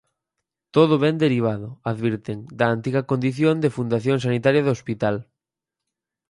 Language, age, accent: Galician, under 19, Normativo (estándar)